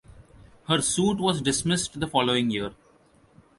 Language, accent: English, India and South Asia (India, Pakistan, Sri Lanka)